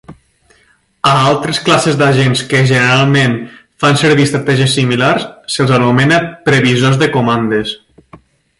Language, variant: Catalan, Nord-Occidental